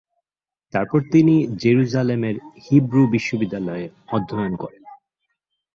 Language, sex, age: Bengali, male, 40-49